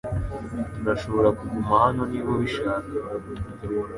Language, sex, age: Kinyarwanda, male, 19-29